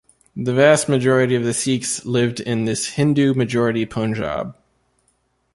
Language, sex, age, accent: English, male, 19-29, United States English